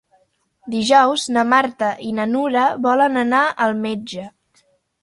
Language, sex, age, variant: Catalan, female, under 19, Central